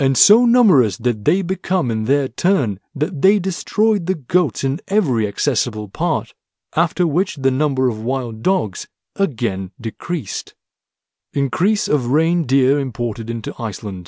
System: none